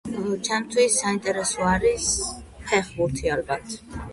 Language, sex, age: Georgian, female, under 19